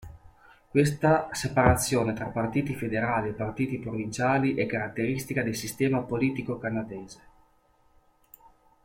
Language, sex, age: Italian, male, 30-39